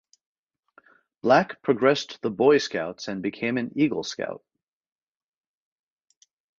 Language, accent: English, United States English